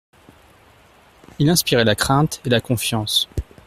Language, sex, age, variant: French, male, 30-39, Français de métropole